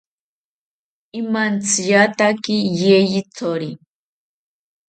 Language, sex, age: South Ucayali Ashéninka, female, 40-49